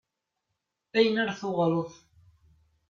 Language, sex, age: Kabyle, male, 19-29